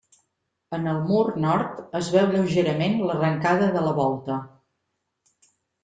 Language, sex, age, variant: Catalan, female, 50-59, Central